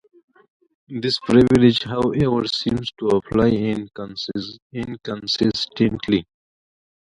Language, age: English, 30-39